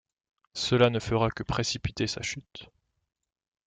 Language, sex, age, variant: French, male, 19-29, Français de métropole